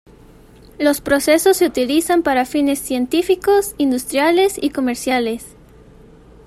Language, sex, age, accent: Spanish, female, 19-29, México